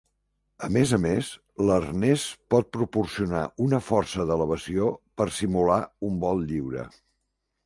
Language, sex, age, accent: Catalan, male, 70-79, balear; central